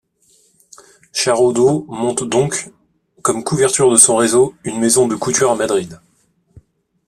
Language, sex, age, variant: French, male, 30-39, Français de métropole